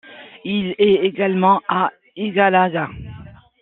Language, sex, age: French, female, 40-49